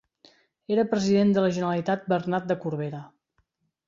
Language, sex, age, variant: Catalan, female, 30-39, Central